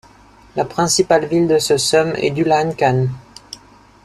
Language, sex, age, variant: French, male, 30-39, Français de métropole